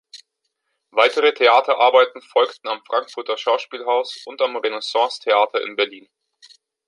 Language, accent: German, Deutschland Deutsch